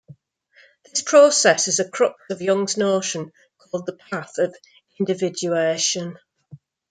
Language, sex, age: English, female, 50-59